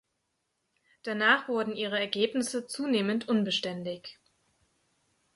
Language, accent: German, Deutschland Deutsch